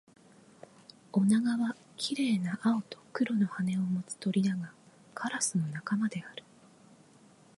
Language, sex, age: Japanese, female, 30-39